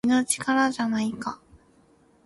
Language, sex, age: Japanese, female, 19-29